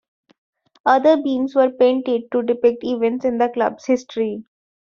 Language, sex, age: English, female, 19-29